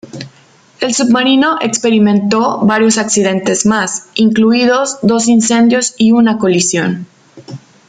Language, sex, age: Spanish, female, 30-39